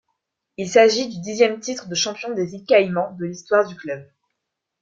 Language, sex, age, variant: French, female, under 19, Français de métropole